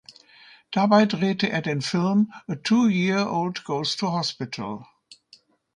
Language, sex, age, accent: German, female, 70-79, Deutschland Deutsch